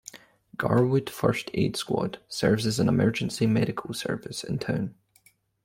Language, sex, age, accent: English, male, 19-29, Scottish English